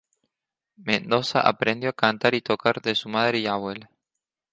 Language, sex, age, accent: Spanish, male, 19-29, Rioplatense: Argentina, Uruguay, este de Bolivia, Paraguay